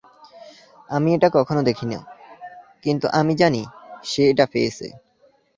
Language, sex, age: Bengali, male, under 19